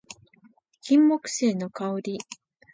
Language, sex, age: Japanese, female, 50-59